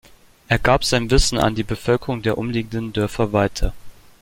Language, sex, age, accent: German, male, 19-29, Deutschland Deutsch